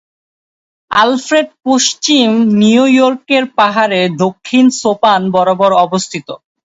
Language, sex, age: Bengali, male, 19-29